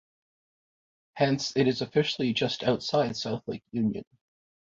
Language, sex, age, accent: English, male, 40-49, Canadian English